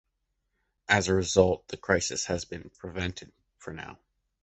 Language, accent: English, Canadian English